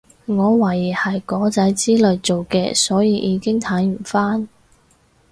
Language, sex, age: Cantonese, female, 30-39